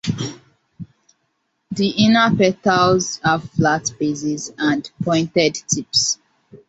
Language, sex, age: English, female, 19-29